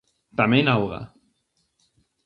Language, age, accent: Galician, 19-29, Atlántico (seseo e gheada)